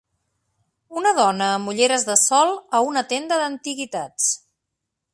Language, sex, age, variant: Catalan, female, 40-49, Central